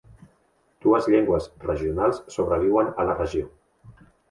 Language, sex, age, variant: Catalan, male, 40-49, Central